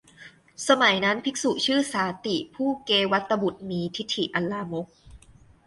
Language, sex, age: Thai, female, 19-29